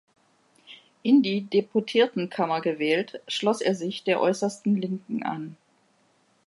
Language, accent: German, Deutschland Deutsch